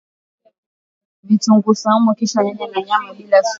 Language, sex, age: Swahili, female, 19-29